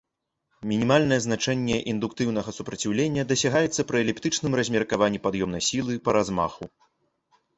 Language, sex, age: Belarusian, male, 19-29